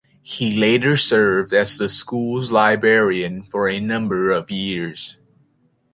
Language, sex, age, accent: English, male, 19-29, United States English